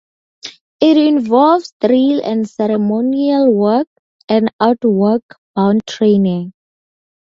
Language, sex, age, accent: English, female, 19-29, Southern African (South Africa, Zimbabwe, Namibia)